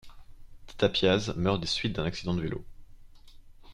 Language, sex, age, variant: French, male, 19-29, Français de métropole